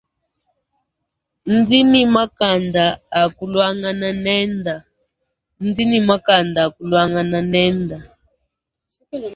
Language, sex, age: Luba-Lulua, female, 19-29